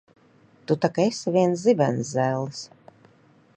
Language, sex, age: Latvian, female, 40-49